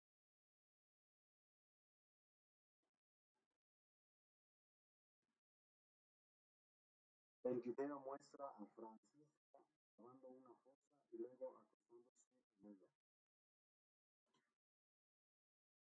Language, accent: Spanish, México